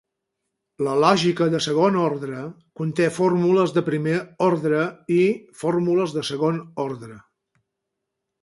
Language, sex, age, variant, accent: Catalan, male, 50-59, Balear, menorquí